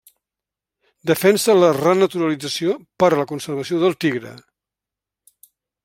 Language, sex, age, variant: Catalan, male, 70-79, Central